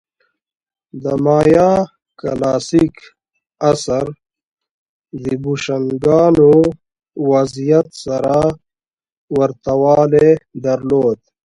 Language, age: Pashto, 19-29